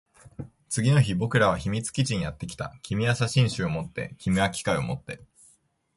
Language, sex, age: Japanese, male, 19-29